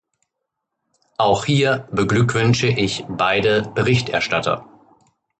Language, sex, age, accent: German, male, 50-59, Deutschland Deutsch